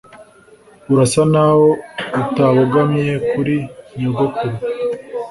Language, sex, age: Kinyarwanda, male, 19-29